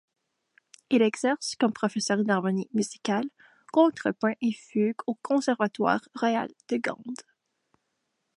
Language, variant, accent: French, Français d'Amérique du Nord, Français du Canada